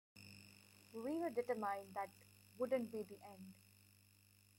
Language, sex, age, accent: English, female, 19-29, India and South Asia (India, Pakistan, Sri Lanka)